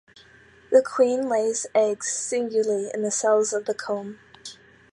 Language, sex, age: English, female, 19-29